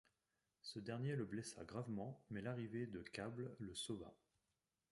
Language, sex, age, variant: French, male, 40-49, Français de métropole